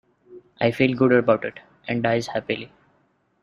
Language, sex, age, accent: English, male, 19-29, India and South Asia (India, Pakistan, Sri Lanka)